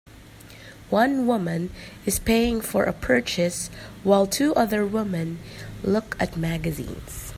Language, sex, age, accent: English, female, 19-29, Filipino